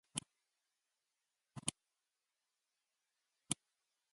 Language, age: Japanese, 19-29